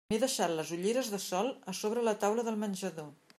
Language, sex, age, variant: Catalan, female, 50-59, Central